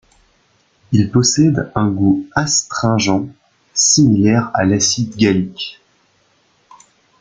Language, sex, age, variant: French, male, 19-29, Français de métropole